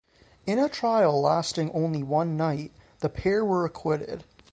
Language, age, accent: English, 19-29, United States English